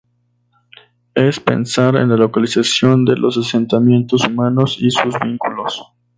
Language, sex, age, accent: Spanish, male, 19-29, México